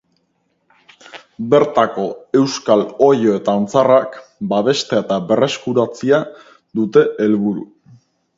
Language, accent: Basque, Mendebalekoa (Araba, Bizkaia, Gipuzkoako mendebaleko herri batzuk)